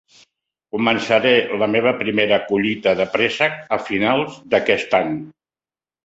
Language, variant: Catalan, Central